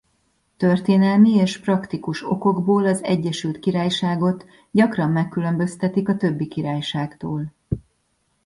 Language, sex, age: Hungarian, female, 40-49